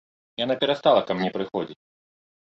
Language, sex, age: Belarusian, male, 30-39